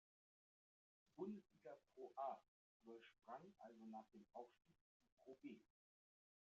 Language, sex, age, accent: German, male, 40-49, Deutschland Deutsch